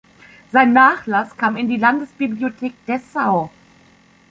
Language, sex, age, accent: German, female, 40-49, Deutschland Deutsch